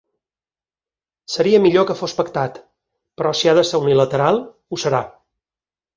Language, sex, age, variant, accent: Catalan, male, 30-39, Balear, mallorquí